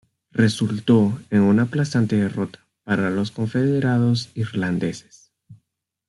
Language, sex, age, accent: Spanish, female, under 19, América central